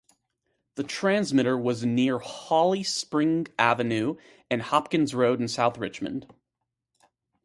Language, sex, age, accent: English, male, 19-29, United States English